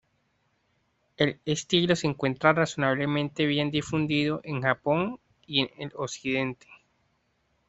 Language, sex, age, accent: Spanish, male, 19-29, Caribe: Cuba, Venezuela, Puerto Rico, República Dominicana, Panamá, Colombia caribeña, México caribeño, Costa del golfo de México